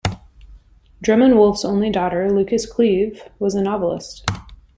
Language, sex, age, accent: English, female, 30-39, United States English